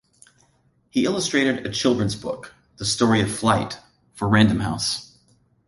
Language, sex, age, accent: English, male, 40-49, United States English